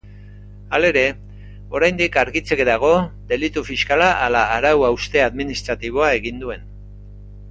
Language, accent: Basque, Erdialdekoa edo Nafarra (Gipuzkoa, Nafarroa)